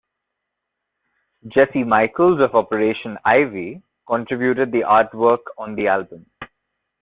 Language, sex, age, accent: English, male, 19-29, India and South Asia (India, Pakistan, Sri Lanka)